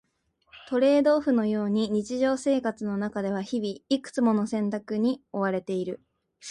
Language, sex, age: Japanese, female, 19-29